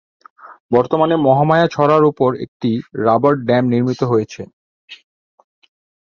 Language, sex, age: Bengali, male, 30-39